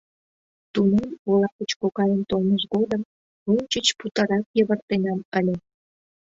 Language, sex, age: Mari, female, 30-39